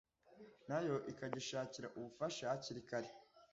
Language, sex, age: Kinyarwanda, male, under 19